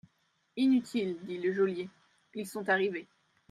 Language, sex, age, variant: French, female, 30-39, Français de métropole